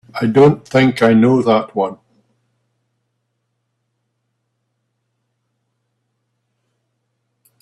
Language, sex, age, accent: English, male, 50-59, Scottish English